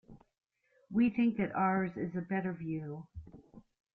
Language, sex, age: English, female, 50-59